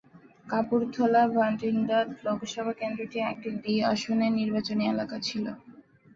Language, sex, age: Bengali, female, 19-29